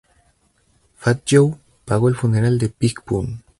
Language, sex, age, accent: Spanish, male, 19-29, México